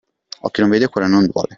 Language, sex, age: Italian, male, 19-29